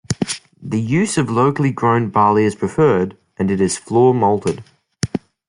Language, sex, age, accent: English, male, under 19, Australian English